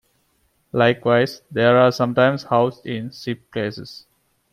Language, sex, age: English, male, 19-29